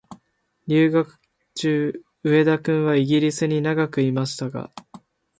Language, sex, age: Japanese, male, 19-29